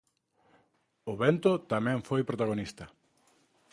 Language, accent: Galician, Oriental (común en zona oriental)